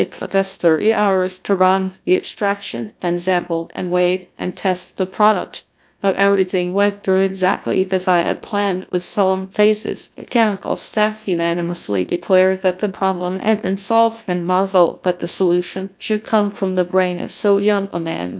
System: TTS, GlowTTS